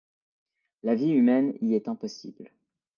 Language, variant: French, Français de métropole